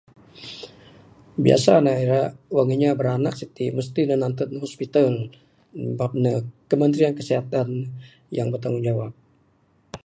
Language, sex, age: Bukar-Sadung Bidayuh, male, 60-69